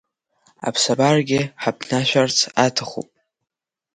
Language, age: Abkhazian, under 19